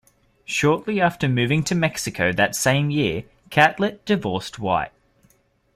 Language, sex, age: English, male, 19-29